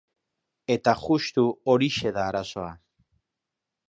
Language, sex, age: Basque, male, 30-39